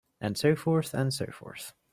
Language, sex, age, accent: English, male, 19-29, England English